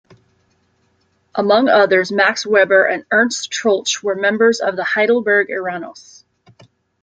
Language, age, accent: English, 30-39, United States English